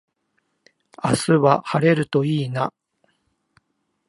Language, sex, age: Japanese, male, 50-59